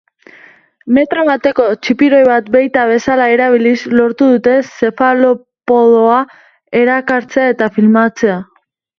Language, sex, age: Basque, female, 19-29